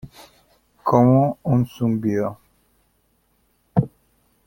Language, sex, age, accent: Spanish, male, 19-29, Chileno: Chile, Cuyo